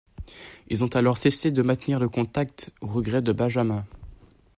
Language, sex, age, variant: French, male, under 19, Français de métropole